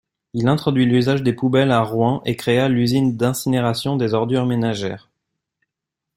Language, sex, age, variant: French, male, 19-29, Français de métropole